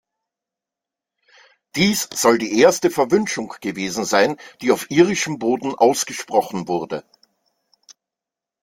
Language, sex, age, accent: German, male, 40-49, Österreichisches Deutsch